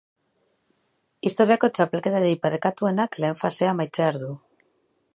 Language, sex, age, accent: Basque, female, 30-39, Mendebalekoa (Araba, Bizkaia, Gipuzkoako mendebaleko herri batzuk)